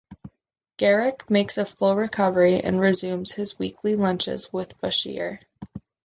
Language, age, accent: English, 19-29, United States English